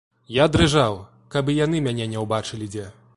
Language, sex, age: Belarusian, male, 19-29